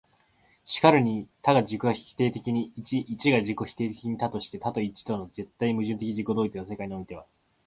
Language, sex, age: Japanese, male, 19-29